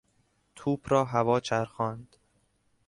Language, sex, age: Persian, male, 19-29